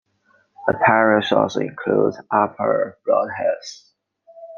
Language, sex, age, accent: English, male, 19-29, England English